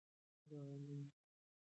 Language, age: Pashto, 19-29